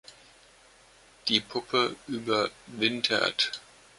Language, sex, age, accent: German, male, 30-39, Deutschland Deutsch